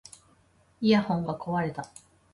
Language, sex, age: Japanese, female, 30-39